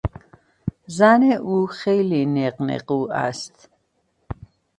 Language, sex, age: Persian, female, 40-49